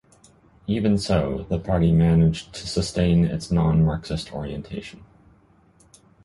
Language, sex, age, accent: English, male, under 19, United States English